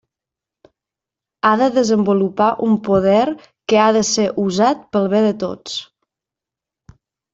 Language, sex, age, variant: Catalan, female, 19-29, Nord-Occidental